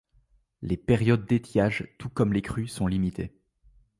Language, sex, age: French, male, 19-29